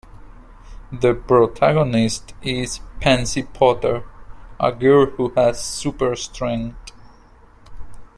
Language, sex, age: English, male, 30-39